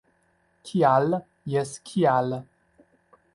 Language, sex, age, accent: Esperanto, male, 30-39, Internacia